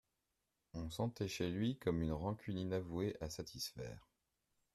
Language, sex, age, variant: French, male, 30-39, Français de métropole